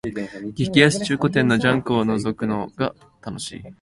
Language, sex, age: Japanese, male, 19-29